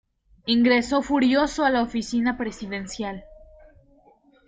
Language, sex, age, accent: Spanish, female, 19-29, México